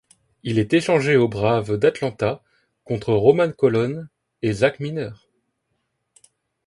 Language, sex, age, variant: French, male, 19-29, Français de métropole